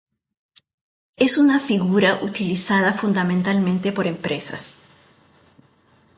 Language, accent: Spanish, Andino-Pacífico: Colombia, Perú, Ecuador, oeste de Bolivia y Venezuela andina